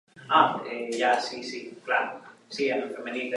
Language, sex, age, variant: Catalan, female, under 19, Alacantí